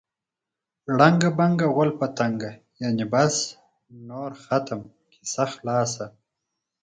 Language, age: Pashto, 30-39